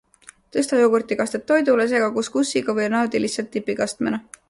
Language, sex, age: Estonian, female, 19-29